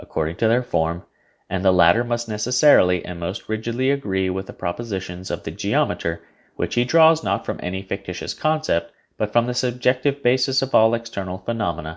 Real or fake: real